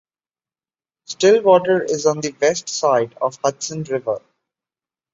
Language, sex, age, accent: English, male, under 19, India and South Asia (India, Pakistan, Sri Lanka)